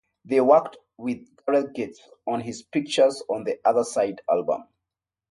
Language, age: English, 40-49